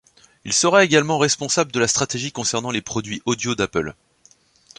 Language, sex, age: French, male, 30-39